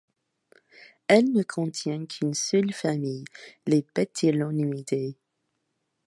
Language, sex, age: French, female, 19-29